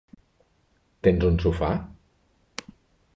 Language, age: Catalan, 40-49